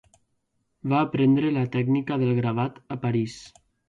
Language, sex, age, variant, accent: Catalan, male, 19-29, Valencià central, valencià